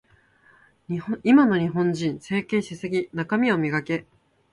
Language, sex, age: Japanese, female, 19-29